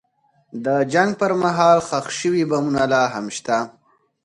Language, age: Pashto, 19-29